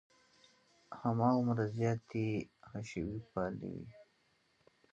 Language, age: Pashto, 19-29